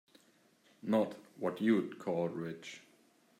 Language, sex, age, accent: English, male, 30-39, England English